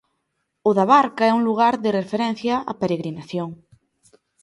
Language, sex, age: Galician, female, 19-29